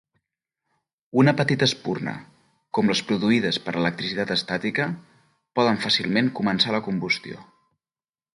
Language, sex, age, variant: Catalan, male, 30-39, Central